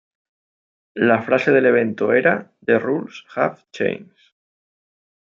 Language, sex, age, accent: Spanish, male, 40-49, España: Sur peninsular (Andalucia, Extremadura, Murcia)